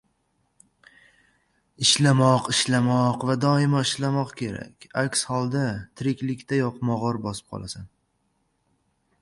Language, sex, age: Uzbek, male, 19-29